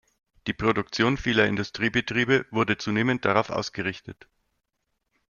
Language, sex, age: German, male, 30-39